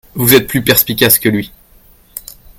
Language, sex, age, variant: French, male, under 19, Français de métropole